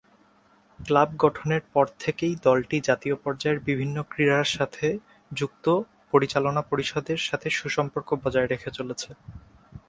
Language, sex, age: Bengali, male, 19-29